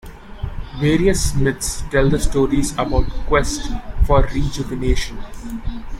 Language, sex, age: English, female, 19-29